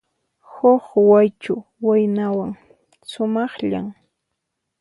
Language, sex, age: Puno Quechua, female, 19-29